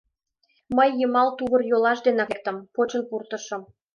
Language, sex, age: Mari, female, 19-29